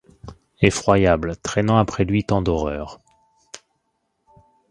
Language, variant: French, Français de métropole